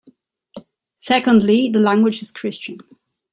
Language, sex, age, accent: English, female, 40-49, England English